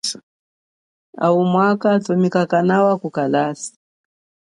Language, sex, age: Chokwe, female, 40-49